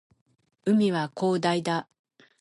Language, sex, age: Japanese, female, 60-69